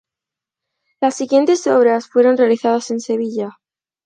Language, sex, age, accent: Spanish, female, under 19, España: Sur peninsular (Andalucia, Extremadura, Murcia)